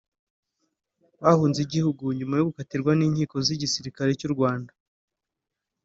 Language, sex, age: Kinyarwanda, male, 30-39